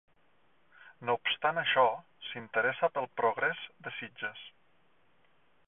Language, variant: Catalan, Septentrional